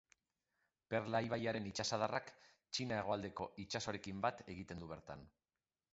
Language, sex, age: Basque, male, 40-49